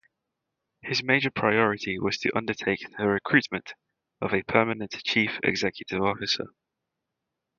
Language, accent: English, England English